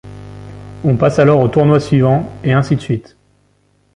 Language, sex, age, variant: French, male, 19-29, Français de métropole